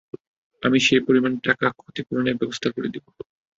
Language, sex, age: Bengali, male, 19-29